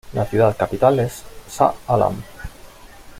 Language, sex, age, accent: Spanish, male, 30-39, España: Norte peninsular (Asturias, Castilla y León, Cantabria, País Vasco, Navarra, Aragón, La Rioja, Guadalajara, Cuenca)